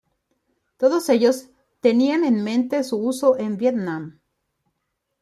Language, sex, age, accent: Spanish, female, 30-39, Rioplatense: Argentina, Uruguay, este de Bolivia, Paraguay